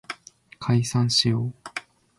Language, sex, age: Japanese, male, 19-29